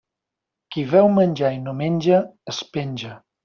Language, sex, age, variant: Catalan, male, 40-49, Central